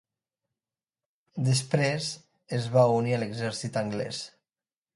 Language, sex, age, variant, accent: Catalan, female, 30-39, Nord-Occidental, nord-occidental